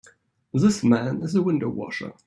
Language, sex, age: English, male, 19-29